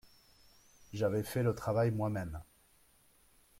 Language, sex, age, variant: French, male, 40-49, Français de métropole